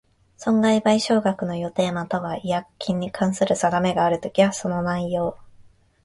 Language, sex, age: Japanese, female, 19-29